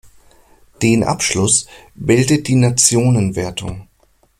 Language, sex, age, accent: German, male, 30-39, Deutschland Deutsch